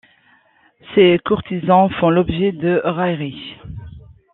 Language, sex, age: French, female, 40-49